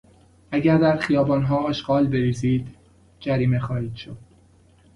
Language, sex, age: Persian, male, 30-39